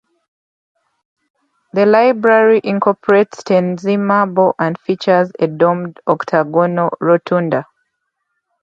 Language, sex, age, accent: English, female, 19-29, England English